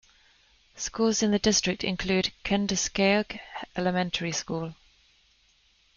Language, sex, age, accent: English, female, 30-39, England English